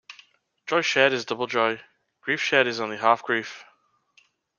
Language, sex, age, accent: English, male, 30-39, England English